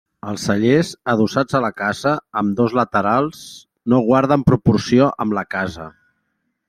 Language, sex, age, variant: Catalan, male, 50-59, Central